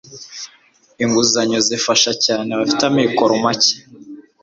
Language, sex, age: Kinyarwanda, male, 19-29